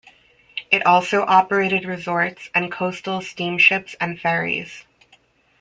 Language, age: English, 30-39